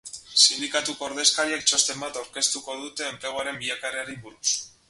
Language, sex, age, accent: Basque, male, 19-29, Mendebalekoa (Araba, Bizkaia, Gipuzkoako mendebaleko herri batzuk)